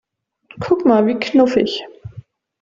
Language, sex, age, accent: German, female, 30-39, Deutschland Deutsch